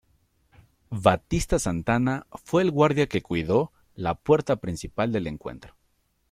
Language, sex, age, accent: Spanish, male, 19-29, México